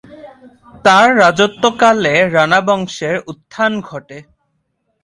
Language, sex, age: Bengali, male, 19-29